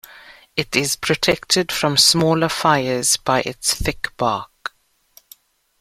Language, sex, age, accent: English, female, 40-49, Southern African (South Africa, Zimbabwe, Namibia)